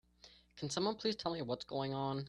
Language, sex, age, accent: English, male, 19-29, United States English